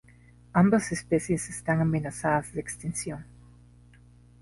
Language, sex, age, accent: Spanish, male, under 19, Andino-Pacífico: Colombia, Perú, Ecuador, oeste de Bolivia y Venezuela andina